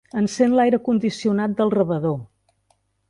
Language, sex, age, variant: Catalan, female, 60-69, Central